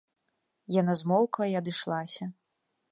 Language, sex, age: Belarusian, female, under 19